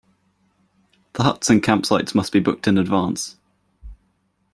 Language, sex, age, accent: English, male, 19-29, England English